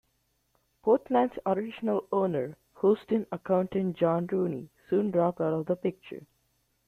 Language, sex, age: English, male, 19-29